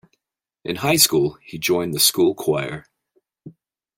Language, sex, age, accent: English, male, 30-39, United States English